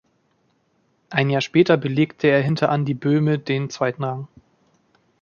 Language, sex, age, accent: German, male, 30-39, Deutschland Deutsch